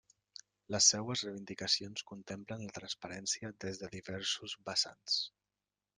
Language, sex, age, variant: Catalan, male, 30-39, Central